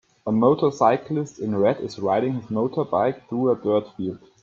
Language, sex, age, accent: English, male, 19-29, United States English